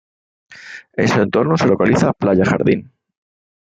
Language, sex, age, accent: Spanish, male, 40-49, España: Sur peninsular (Andalucia, Extremadura, Murcia)